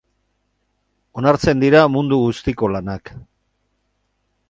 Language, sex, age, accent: Basque, male, 60-69, Mendebalekoa (Araba, Bizkaia, Gipuzkoako mendebaleko herri batzuk)